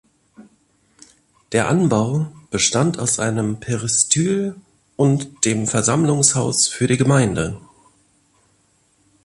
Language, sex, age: German, male, 40-49